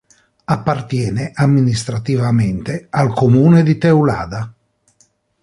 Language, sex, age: Italian, male, 40-49